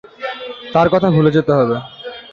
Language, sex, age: Bengali, male, 19-29